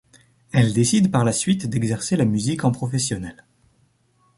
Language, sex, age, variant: French, male, 30-39, Français de métropole